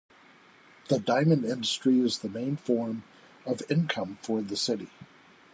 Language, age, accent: English, 50-59, United States English